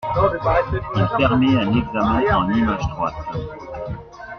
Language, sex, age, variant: French, male, 40-49, Français de métropole